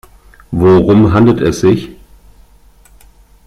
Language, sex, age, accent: German, male, 50-59, Deutschland Deutsch